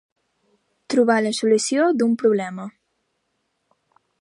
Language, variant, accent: Catalan, Balear, menorquí